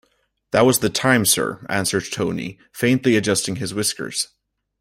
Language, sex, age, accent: English, male, 19-29, United States English